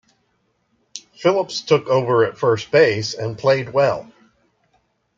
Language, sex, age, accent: English, male, 40-49, United States English